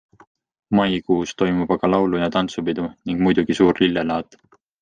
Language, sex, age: Estonian, male, 19-29